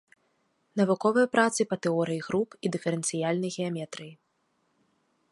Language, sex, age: Belarusian, female, 19-29